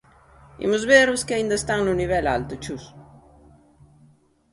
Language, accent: Galician, Atlántico (seseo e gheada)